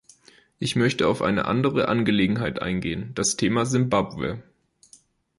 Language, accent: German, Deutschland Deutsch